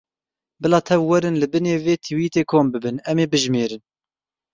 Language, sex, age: Kurdish, male, 19-29